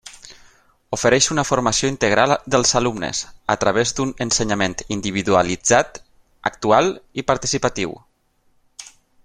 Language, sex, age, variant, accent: Catalan, male, 30-39, Valencià meridional, central; valencià